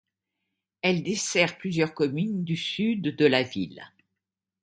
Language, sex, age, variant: French, female, 70-79, Français de métropole